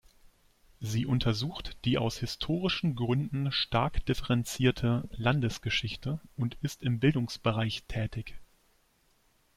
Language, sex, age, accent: German, male, 30-39, Deutschland Deutsch